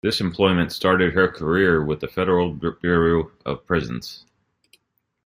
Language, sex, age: English, male, 30-39